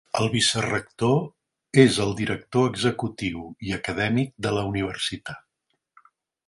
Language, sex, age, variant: Catalan, male, 60-69, Central